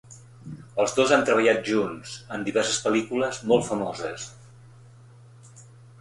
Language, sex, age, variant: Catalan, male, 50-59, Central